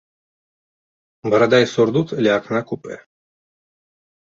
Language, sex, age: Belarusian, male, 30-39